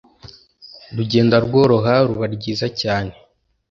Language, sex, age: Kinyarwanda, male, under 19